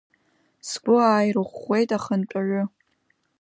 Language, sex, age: Abkhazian, female, under 19